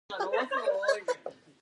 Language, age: Cantonese, 19-29